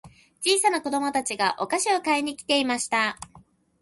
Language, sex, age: Japanese, female, 19-29